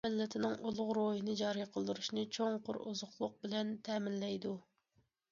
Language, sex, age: Uyghur, female, 30-39